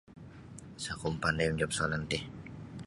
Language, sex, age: Sabah Bisaya, male, 19-29